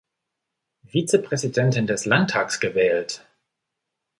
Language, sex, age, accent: German, male, 40-49, Deutschland Deutsch